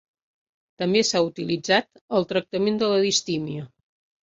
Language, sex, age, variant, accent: Catalan, female, 50-59, Septentrional, Empordanès